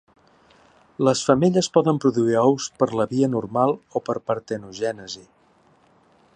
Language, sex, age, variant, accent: Catalan, male, 60-69, Central, central